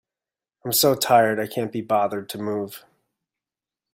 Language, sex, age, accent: English, male, 30-39, United States English